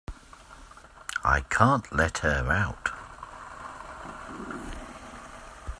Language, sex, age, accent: English, male, 50-59, England English